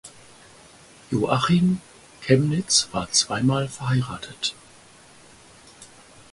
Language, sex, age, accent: German, male, 50-59, Deutschland Deutsch